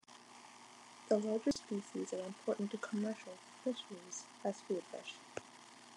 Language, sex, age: English, female, under 19